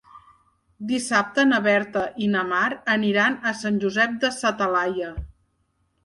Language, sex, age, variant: Catalan, female, 40-49, Septentrional